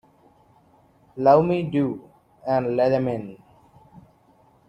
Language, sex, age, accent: English, male, 19-29, India and South Asia (India, Pakistan, Sri Lanka)